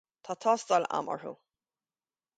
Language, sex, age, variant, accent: Irish, female, 30-39, Gaeilge Chonnacht, Cainteoir dúchais, Gaeltacht